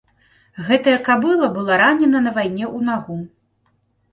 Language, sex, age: Belarusian, female, 30-39